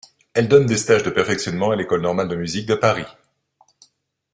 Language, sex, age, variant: French, male, 60-69, Français de métropole